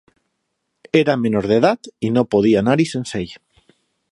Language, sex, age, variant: Catalan, male, 40-49, Valencià meridional